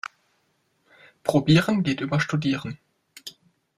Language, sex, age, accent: German, male, 19-29, Deutschland Deutsch